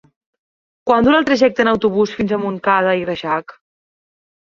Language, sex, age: Catalan, female, under 19